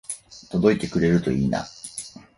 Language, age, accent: Japanese, 50-59, 標準語